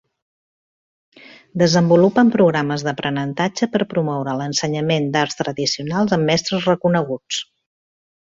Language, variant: Catalan, Central